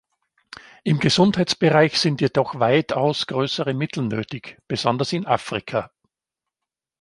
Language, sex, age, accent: German, male, 50-59, Österreichisches Deutsch